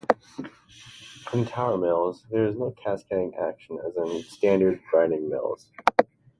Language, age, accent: English, 19-29, United States English